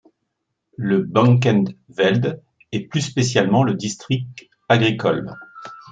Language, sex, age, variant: French, male, 60-69, Français de métropole